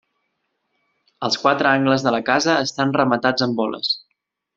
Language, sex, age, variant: Catalan, male, 19-29, Central